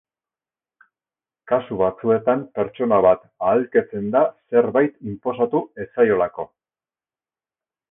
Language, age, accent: Basque, 60-69, Mendebalekoa (Araba, Bizkaia, Gipuzkoako mendebaleko herri batzuk)